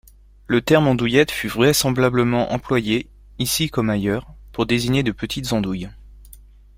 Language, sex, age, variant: French, male, 30-39, Français de métropole